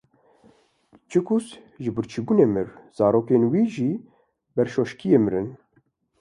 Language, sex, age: Kurdish, male, 19-29